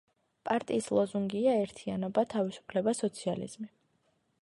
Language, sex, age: Georgian, female, 19-29